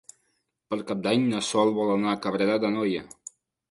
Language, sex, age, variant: Catalan, male, 19-29, Septentrional